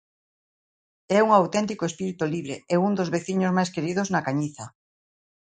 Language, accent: Galician, Atlántico (seseo e gheada)